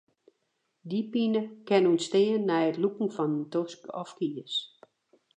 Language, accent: Western Frisian, Wâldfrysk